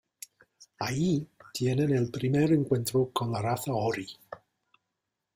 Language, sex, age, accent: Spanish, male, 50-59, España: Centro-Sur peninsular (Madrid, Toledo, Castilla-La Mancha)